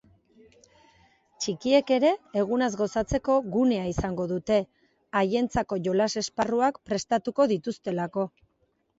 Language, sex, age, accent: Basque, female, 40-49, Erdialdekoa edo Nafarra (Gipuzkoa, Nafarroa)